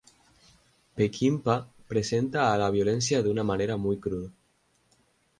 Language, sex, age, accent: Spanish, male, 19-29, España: Islas Canarias